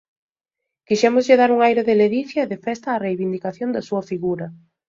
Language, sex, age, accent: Galician, female, 30-39, Central (gheada)